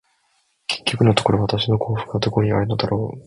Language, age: Japanese, 19-29